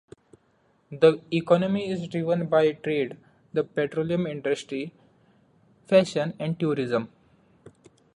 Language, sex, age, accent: English, male, 19-29, India and South Asia (India, Pakistan, Sri Lanka)